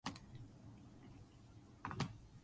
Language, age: Japanese, under 19